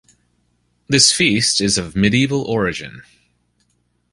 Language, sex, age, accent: English, male, 40-49, United States English